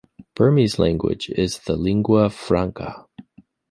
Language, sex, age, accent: English, male, 30-39, United States English